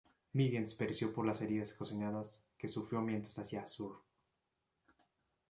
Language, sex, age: Spanish, male, 19-29